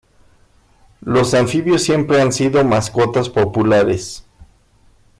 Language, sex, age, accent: Spanish, male, 40-49, México